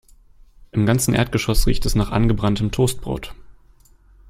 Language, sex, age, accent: German, male, 19-29, Deutschland Deutsch